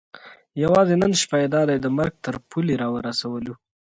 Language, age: Pashto, 19-29